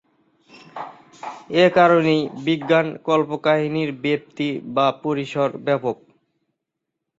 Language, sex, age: Bengali, male, 19-29